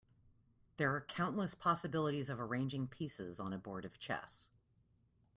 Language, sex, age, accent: English, female, 40-49, United States English